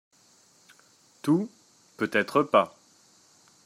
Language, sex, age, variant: French, male, 30-39, Français de métropole